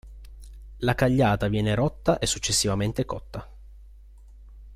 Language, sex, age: Italian, male, 30-39